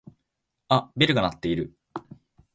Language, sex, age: Japanese, male, 19-29